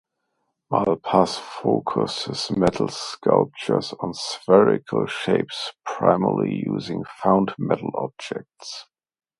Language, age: English, 30-39